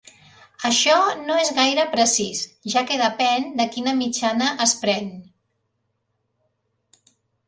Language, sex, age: Catalan, female, 50-59